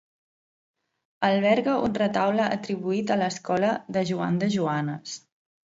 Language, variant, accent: Catalan, Central, central